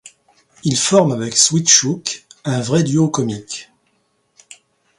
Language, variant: French, Français de métropole